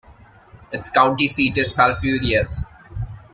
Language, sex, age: English, male, 19-29